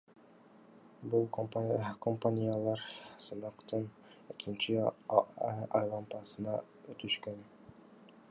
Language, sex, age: Kyrgyz, male, under 19